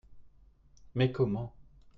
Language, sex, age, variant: French, male, 30-39, Français de métropole